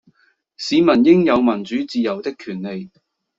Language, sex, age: Cantonese, male, 40-49